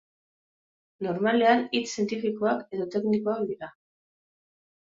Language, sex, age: Basque, female, 30-39